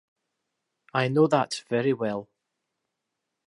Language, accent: English, Scottish English